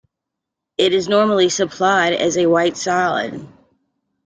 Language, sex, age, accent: English, female, 40-49, United States English